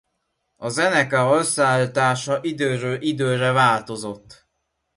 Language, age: Hungarian, 19-29